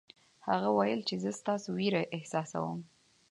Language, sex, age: Pashto, female, 19-29